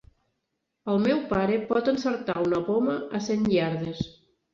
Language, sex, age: Catalan, female, 40-49